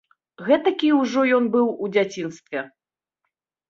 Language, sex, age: Belarusian, female, 30-39